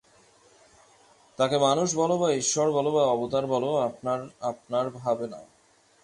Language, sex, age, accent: Bengali, male, 30-39, প্রমিত